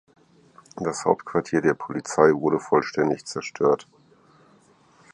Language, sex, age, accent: German, male, 50-59, Deutschland Deutsch